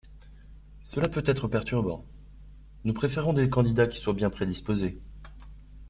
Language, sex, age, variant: French, male, 30-39, Français de métropole